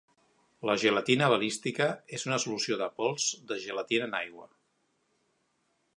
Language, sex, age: Catalan, male, 50-59